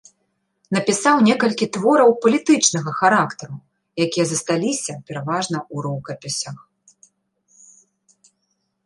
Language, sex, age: Belarusian, female, 30-39